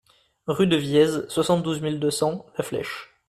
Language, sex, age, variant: French, male, 19-29, Français d'Europe